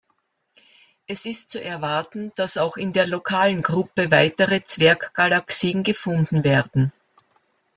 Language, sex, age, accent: German, female, 70-79, Österreichisches Deutsch